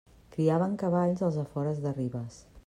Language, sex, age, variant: Catalan, female, 50-59, Central